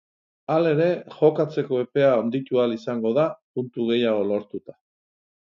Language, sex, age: Basque, male, 60-69